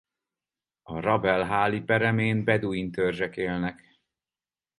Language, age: Hungarian, 40-49